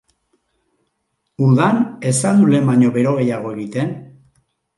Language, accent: Basque, Erdialdekoa edo Nafarra (Gipuzkoa, Nafarroa)